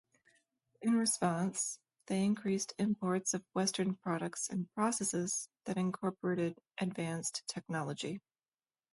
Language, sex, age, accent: English, female, 30-39, United States English